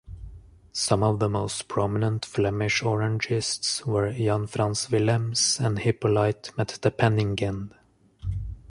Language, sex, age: English, male, 30-39